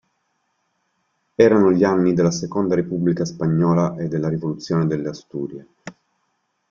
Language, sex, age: Italian, male, 40-49